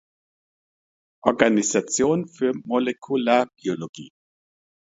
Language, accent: German, Deutschland Deutsch